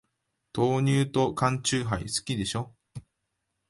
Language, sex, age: Japanese, male, 19-29